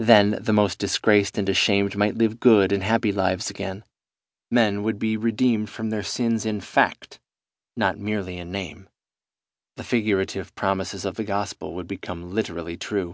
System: none